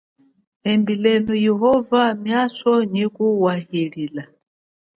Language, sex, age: Chokwe, female, 40-49